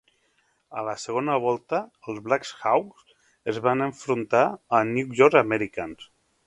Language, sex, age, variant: Catalan, male, 40-49, Central